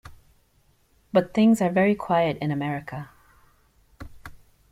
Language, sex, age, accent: English, female, 40-49, United States English